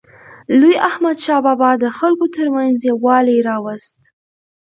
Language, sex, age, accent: Pashto, female, under 19, کندهاری لهجه